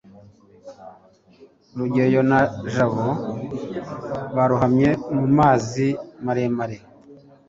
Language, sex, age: Kinyarwanda, male, 30-39